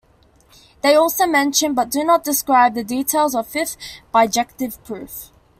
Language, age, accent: English, under 19, Australian English